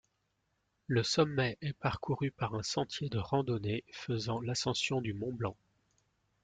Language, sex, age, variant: French, male, 19-29, Français de métropole